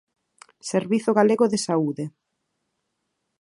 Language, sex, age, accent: Galician, female, 30-39, Oriental (común en zona oriental); Normativo (estándar)